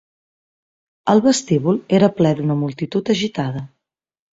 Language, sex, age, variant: Catalan, female, 30-39, Central